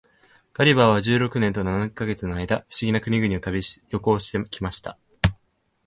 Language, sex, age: Japanese, male, 19-29